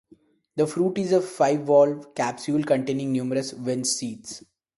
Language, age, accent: English, 19-29, India and South Asia (India, Pakistan, Sri Lanka)